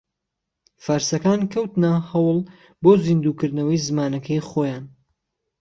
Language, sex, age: Central Kurdish, male, 19-29